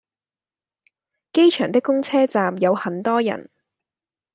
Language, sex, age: Cantonese, female, 19-29